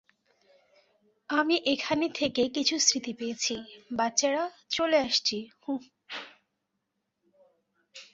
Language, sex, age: Bengali, female, 19-29